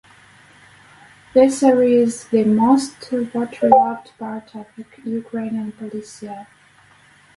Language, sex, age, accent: English, female, 30-39, United States English